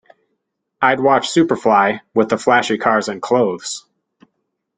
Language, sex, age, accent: English, male, 30-39, United States English